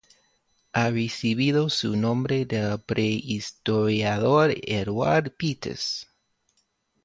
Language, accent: Spanish, España: Centro-Sur peninsular (Madrid, Toledo, Castilla-La Mancha)